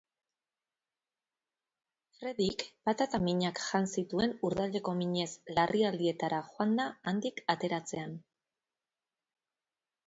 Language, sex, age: Basque, female, 40-49